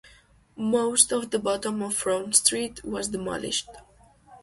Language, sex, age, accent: English, female, 19-29, United States English